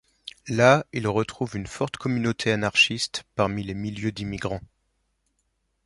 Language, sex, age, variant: French, male, 30-39, Français de métropole